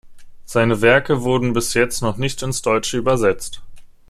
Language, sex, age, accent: German, male, 19-29, Deutschland Deutsch